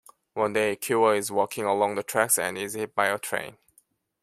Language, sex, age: English, male, 19-29